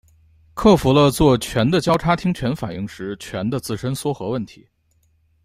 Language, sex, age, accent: Chinese, male, 19-29, 出生地：河北省